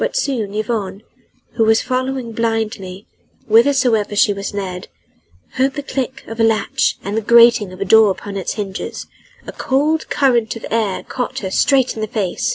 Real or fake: real